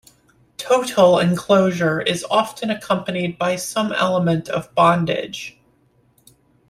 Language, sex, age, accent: English, female, 30-39, United States English